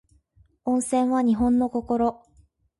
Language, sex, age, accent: Japanese, female, 30-39, 標準語